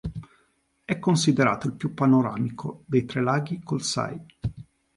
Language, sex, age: Italian, male, 40-49